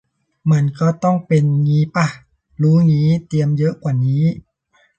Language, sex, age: Thai, male, 40-49